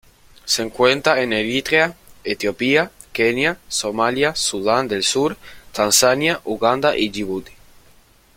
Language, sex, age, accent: Spanish, male, under 19, Rioplatense: Argentina, Uruguay, este de Bolivia, Paraguay